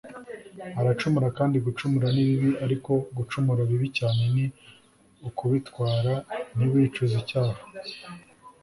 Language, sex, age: Kinyarwanda, male, 19-29